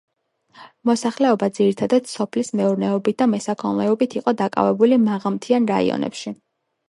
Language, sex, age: Georgian, female, 19-29